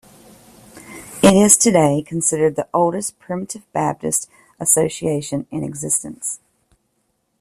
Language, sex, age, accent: English, female, 30-39, United States English